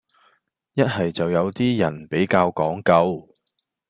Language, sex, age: Cantonese, male, 40-49